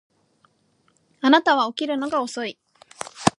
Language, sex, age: Japanese, female, 19-29